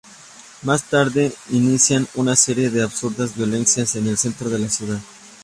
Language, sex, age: Spanish, male, 30-39